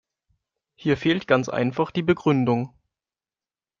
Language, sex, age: German, male, under 19